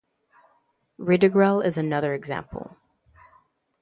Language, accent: English, Canadian English